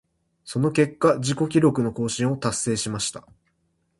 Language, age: Japanese, 19-29